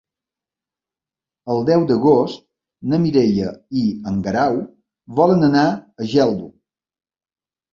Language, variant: Catalan, Balear